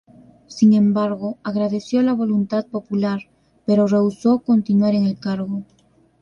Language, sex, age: Spanish, female, 19-29